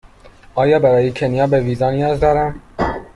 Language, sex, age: Persian, male, 19-29